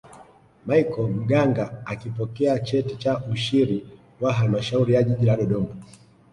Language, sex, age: Swahili, male, 19-29